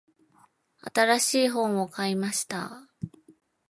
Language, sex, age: Japanese, female, 19-29